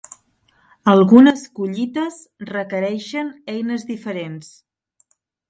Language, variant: Catalan, Central